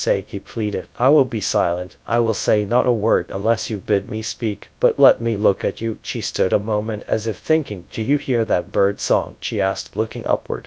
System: TTS, GradTTS